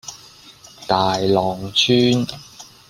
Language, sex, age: Cantonese, male, 19-29